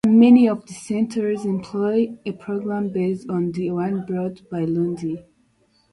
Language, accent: English, United States English